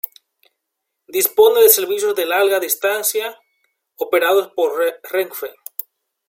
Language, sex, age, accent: Spanish, male, 19-29, Caribe: Cuba, Venezuela, Puerto Rico, República Dominicana, Panamá, Colombia caribeña, México caribeño, Costa del golfo de México